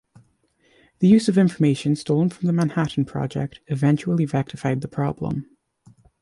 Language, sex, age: English, male, under 19